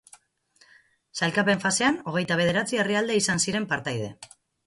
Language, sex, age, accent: Basque, female, 40-49, Mendebalekoa (Araba, Bizkaia, Gipuzkoako mendebaleko herri batzuk)